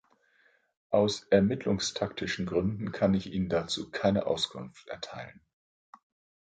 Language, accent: German, Deutschland Deutsch